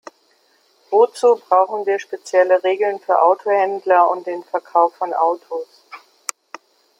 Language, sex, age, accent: German, female, 50-59, Deutschland Deutsch